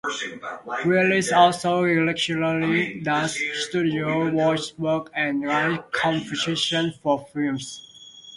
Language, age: English, 19-29